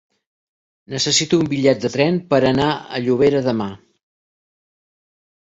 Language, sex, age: Catalan, male, 60-69